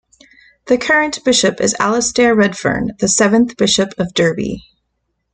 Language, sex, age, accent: English, female, 40-49, United States English